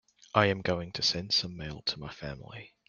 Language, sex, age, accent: English, male, 19-29, Australian English